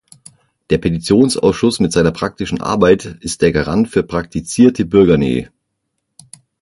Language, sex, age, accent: German, male, 40-49, Deutschland Deutsch; Österreichisches Deutsch